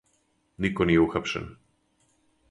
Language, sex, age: Serbian, male, 50-59